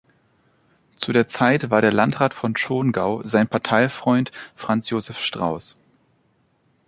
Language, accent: German, Deutschland Deutsch